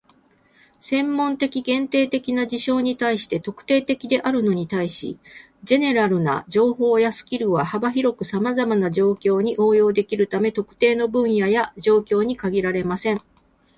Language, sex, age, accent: Japanese, female, 60-69, 関西